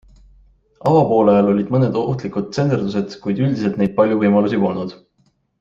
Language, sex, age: Estonian, male, 19-29